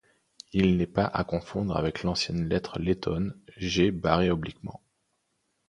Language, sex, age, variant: French, male, 19-29, Français de métropole